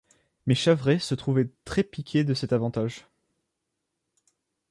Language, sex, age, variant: French, male, 19-29, Français de métropole